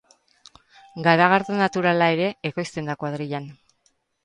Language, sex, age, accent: Basque, female, 50-59, Erdialdekoa edo Nafarra (Gipuzkoa, Nafarroa)